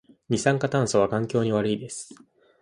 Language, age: Japanese, 19-29